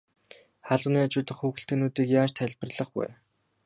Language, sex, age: Mongolian, male, 19-29